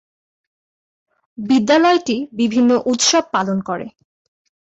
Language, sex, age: Bengali, female, under 19